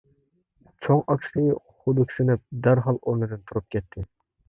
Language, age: Uyghur, 19-29